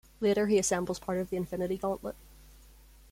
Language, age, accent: English, 19-29, Irish English